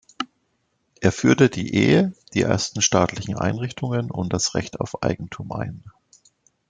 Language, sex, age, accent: German, male, 40-49, Deutschland Deutsch